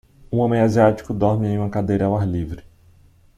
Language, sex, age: Portuguese, male, 19-29